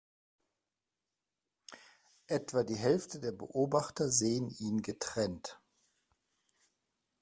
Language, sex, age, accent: German, male, 40-49, Deutschland Deutsch